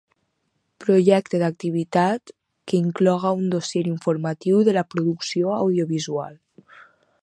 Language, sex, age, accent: Catalan, female, under 19, valencià